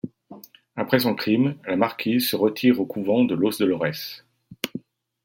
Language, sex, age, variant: French, male, 40-49, Français de métropole